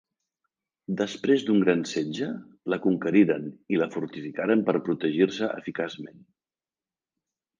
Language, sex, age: Catalan, male, 50-59